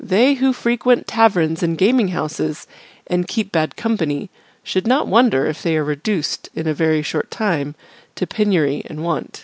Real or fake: real